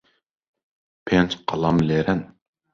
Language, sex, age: Central Kurdish, male, under 19